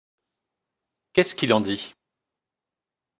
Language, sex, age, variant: French, male, 40-49, Français de métropole